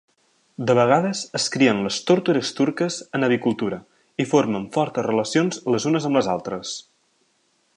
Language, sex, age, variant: Catalan, male, 19-29, Central